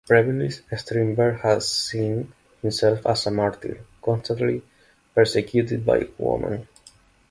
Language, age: English, 19-29